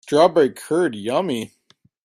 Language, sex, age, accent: English, male, 19-29, United States English